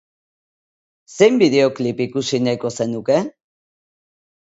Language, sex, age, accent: Basque, female, 50-59, Mendebalekoa (Araba, Bizkaia, Gipuzkoako mendebaleko herri batzuk)